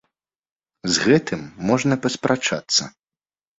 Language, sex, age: Belarusian, male, 19-29